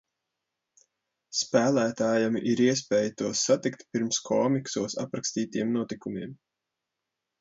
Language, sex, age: Latvian, male, 30-39